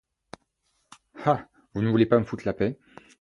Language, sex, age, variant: French, male, 19-29, Français de métropole